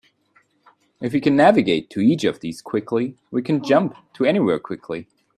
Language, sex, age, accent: English, male, 30-39, United States English